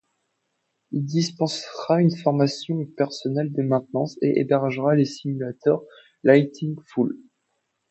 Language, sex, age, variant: French, male, 40-49, Français de métropole